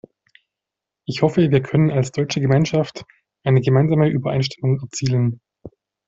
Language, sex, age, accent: German, male, 30-39, Deutschland Deutsch